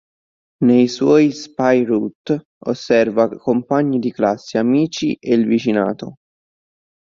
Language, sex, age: Italian, male, 19-29